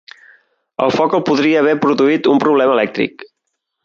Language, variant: Catalan, Central